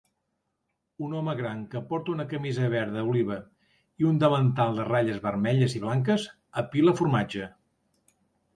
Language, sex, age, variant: Catalan, male, 50-59, Central